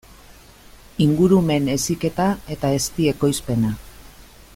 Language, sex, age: Basque, female, 50-59